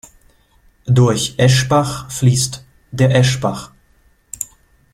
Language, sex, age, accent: German, male, 30-39, Deutschland Deutsch